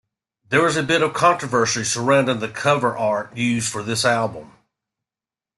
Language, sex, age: English, male, 50-59